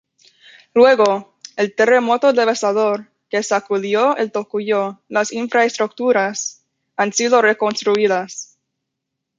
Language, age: Spanish, 19-29